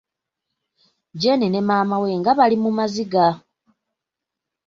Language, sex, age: Ganda, female, 19-29